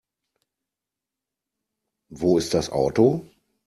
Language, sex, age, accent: German, male, 40-49, Deutschland Deutsch